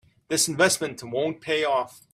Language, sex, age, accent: English, male, 30-39, United States English